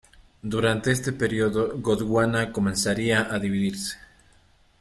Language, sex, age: Spanish, male, 30-39